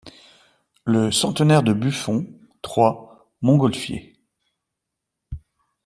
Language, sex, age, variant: French, male, 50-59, Français de métropole